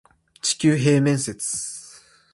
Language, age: Japanese, 19-29